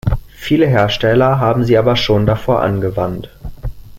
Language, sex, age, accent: German, male, 19-29, Deutschland Deutsch